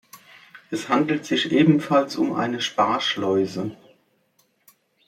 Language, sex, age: German, female, 60-69